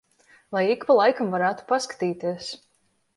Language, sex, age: Latvian, female, 19-29